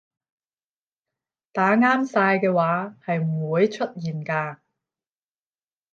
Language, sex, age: Cantonese, female, 30-39